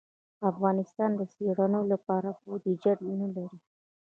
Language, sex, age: Pashto, female, 19-29